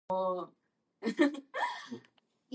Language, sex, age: English, female, 19-29